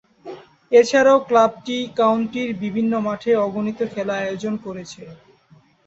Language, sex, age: Bengali, male, 19-29